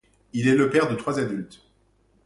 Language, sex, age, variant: French, male, 40-49, Français de métropole